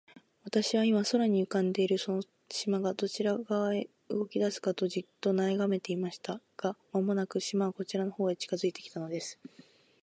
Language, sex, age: Japanese, female, 19-29